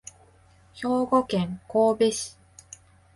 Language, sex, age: Japanese, female, 30-39